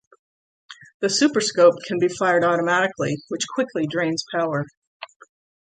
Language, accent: English, United States English